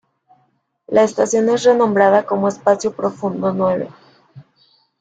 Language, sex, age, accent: Spanish, female, 30-39, México